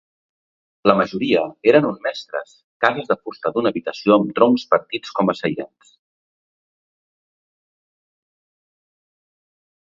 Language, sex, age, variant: Catalan, male, 40-49, Central